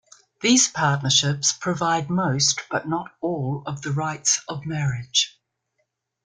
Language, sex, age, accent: English, female, 60-69, New Zealand English